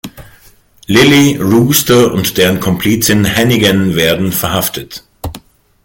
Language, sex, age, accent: German, male, 40-49, Deutschland Deutsch